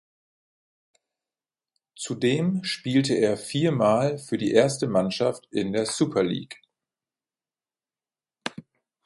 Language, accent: German, Deutschland Deutsch